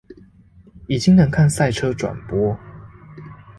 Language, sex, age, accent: Chinese, male, 19-29, 出生地：臺北市